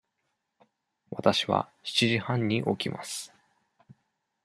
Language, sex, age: Japanese, male, 19-29